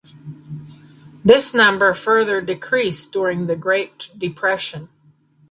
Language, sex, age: English, female, 60-69